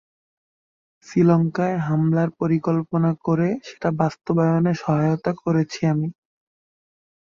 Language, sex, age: Bengali, male, 19-29